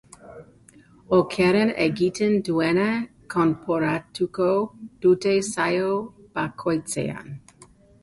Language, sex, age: Basque, female, 60-69